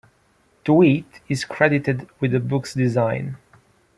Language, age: English, 19-29